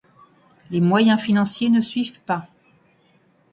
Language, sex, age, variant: French, female, 40-49, Français de métropole